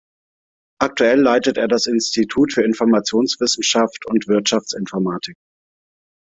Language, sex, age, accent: German, male, 40-49, Deutschland Deutsch